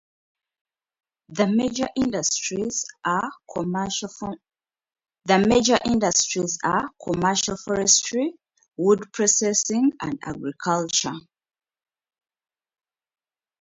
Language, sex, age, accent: English, female, 30-39, United States English